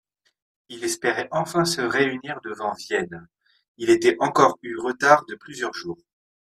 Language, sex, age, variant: French, male, 30-39, Français de métropole